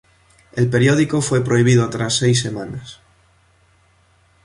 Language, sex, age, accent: Spanish, male, 19-29, España: Norte peninsular (Asturias, Castilla y León, Cantabria, País Vasco, Navarra, Aragón, La Rioja, Guadalajara, Cuenca)